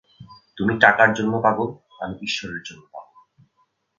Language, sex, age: Bengali, male, 19-29